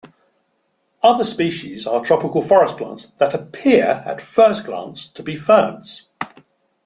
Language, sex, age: English, male, 60-69